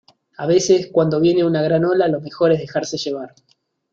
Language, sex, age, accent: Spanish, male, 40-49, Rioplatense: Argentina, Uruguay, este de Bolivia, Paraguay